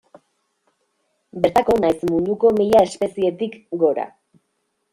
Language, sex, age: Basque, female, 30-39